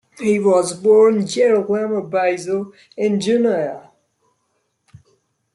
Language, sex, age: English, male, under 19